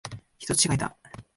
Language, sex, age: Japanese, male, 19-29